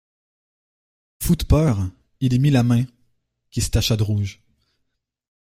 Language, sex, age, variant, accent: French, male, 19-29, Français d'Amérique du Nord, Français du Canada